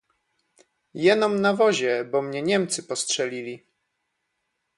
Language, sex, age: Polish, male, 30-39